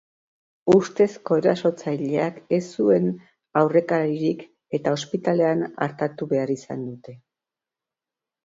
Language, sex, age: Basque, female, 60-69